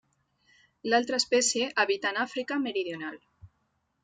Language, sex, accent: Catalan, female, valencià